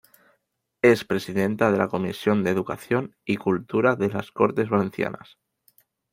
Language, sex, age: Spanish, male, 19-29